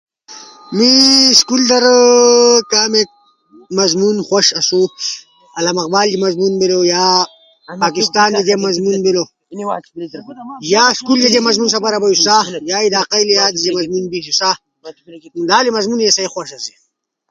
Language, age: Ushojo, under 19